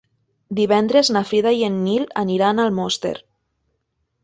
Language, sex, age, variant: Catalan, female, 19-29, Nord-Occidental